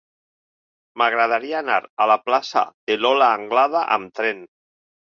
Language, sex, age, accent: Catalan, male, 50-59, valencià